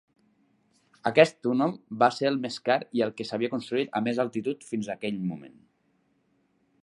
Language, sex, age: Catalan, male, 19-29